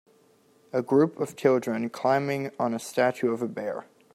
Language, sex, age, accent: English, male, under 19, United States English